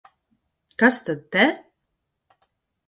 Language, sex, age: Latvian, female, 30-39